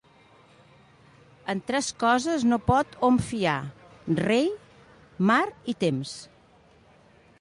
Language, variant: Catalan, Nord-Occidental